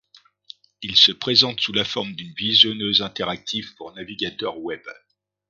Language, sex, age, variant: French, male, 50-59, Français de métropole